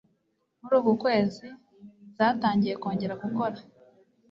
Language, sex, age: Kinyarwanda, female, 19-29